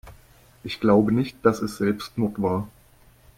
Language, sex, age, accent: German, male, 30-39, Deutschland Deutsch